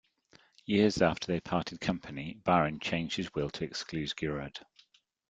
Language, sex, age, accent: English, male, 40-49, England English